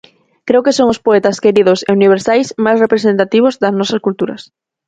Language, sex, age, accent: Galician, female, 19-29, Central (gheada)